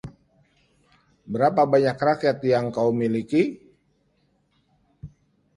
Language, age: Indonesian, 50-59